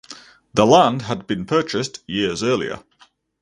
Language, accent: English, England English